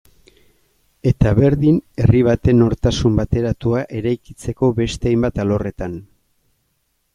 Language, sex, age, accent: Basque, male, 50-59, Erdialdekoa edo Nafarra (Gipuzkoa, Nafarroa)